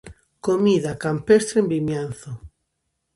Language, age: Galician, under 19